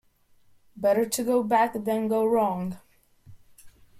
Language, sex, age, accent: English, female, 30-39, United States English